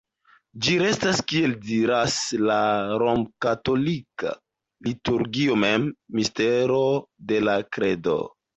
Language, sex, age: Esperanto, male, 19-29